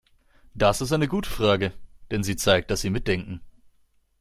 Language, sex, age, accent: German, male, 19-29, Deutschland Deutsch